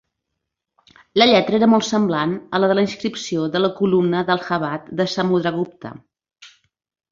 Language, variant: Catalan, Central